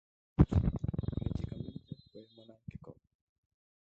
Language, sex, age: Spanish, male, 19-29